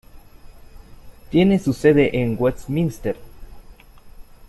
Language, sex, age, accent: Spanish, male, 19-29, América central